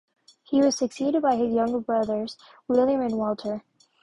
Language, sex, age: English, female, under 19